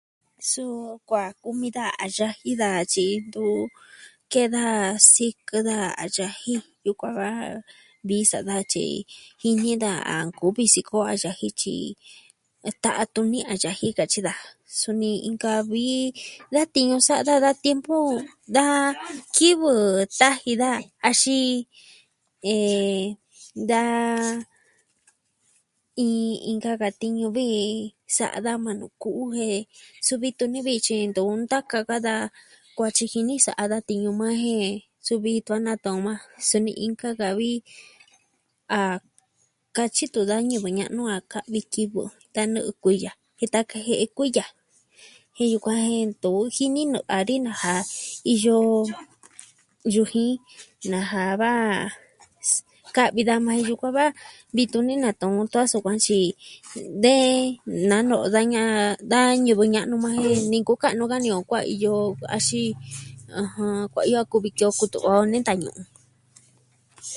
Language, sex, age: Southwestern Tlaxiaco Mixtec, female, 19-29